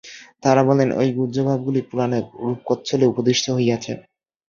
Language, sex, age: Bengali, male, 19-29